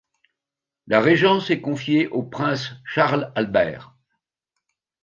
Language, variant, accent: French, Français d'Europe, Français de Belgique